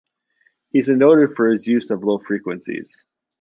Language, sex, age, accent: English, male, 40-49, Canadian English